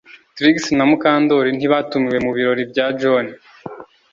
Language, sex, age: Kinyarwanda, male, 19-29